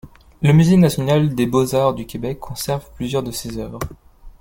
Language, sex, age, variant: French, male, 19-29, Français de métropole